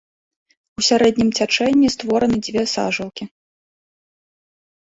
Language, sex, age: Belarusian, female, 19-29